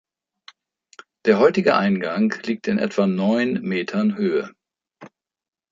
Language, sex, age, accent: German, male, 60-69, Deutschland Deutsch